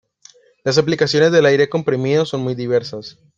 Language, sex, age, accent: Spanish, male, 19-29, Andino-Pacífico: Colombia, Perú, Ecuador, oeste de Bolivia y Venezuela andina